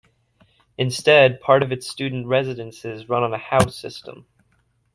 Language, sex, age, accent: English, male, 19-29, United States English